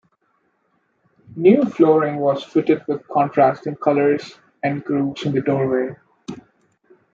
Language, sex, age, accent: English, male, 19-29, India and South Asia (India, Pakistan, Sri Lanka)